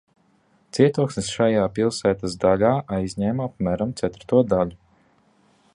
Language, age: Latvian, 19-29